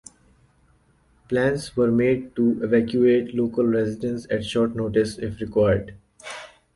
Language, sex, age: English, male, 30-39